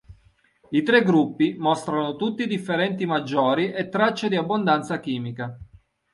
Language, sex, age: Italian, male, 40-49